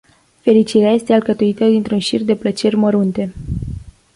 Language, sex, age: Romanian, female, 19-29